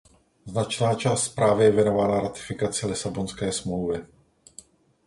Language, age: Czech, 40-49